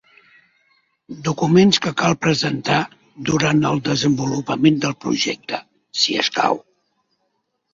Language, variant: Catalan, Central